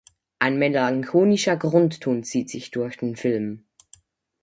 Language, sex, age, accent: German, male, under 19, Schweizerdeutsch